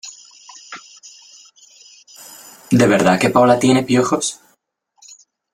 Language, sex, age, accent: Spanish, male, under 19, España: Centro-Sur peninsular (Madrid, Toledo, Castilla-La Mancha)